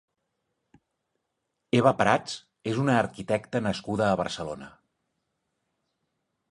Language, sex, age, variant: Catalan, male, 40-49, Central